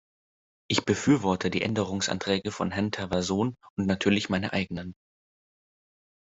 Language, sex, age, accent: German, male, 19-29, Deutschland Deutsch